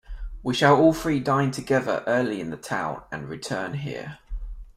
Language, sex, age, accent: English, male, 19-29, England English